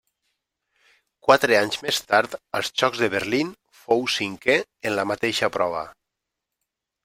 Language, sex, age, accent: Catalan, male, 40-49, valencià